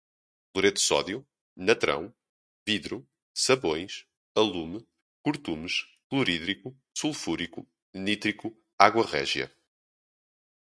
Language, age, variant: Portuguese, 19-29, Portuguese (Portugal)